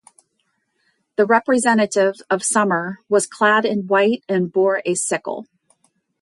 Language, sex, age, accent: English, female, 50-59, United States English